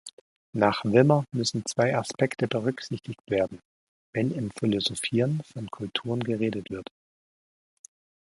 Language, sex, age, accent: German, male, 30-39, Deutschland Deutsch